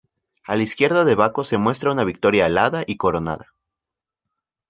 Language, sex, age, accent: Spanish, male, 19-29, México